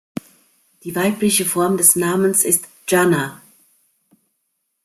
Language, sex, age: German, female, 50-59